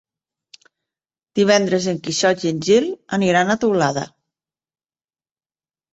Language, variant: Catalan, Nord-Occidental